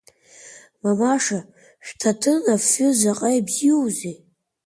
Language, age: Abkhazian, under 19